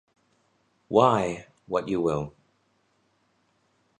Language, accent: English, Australian English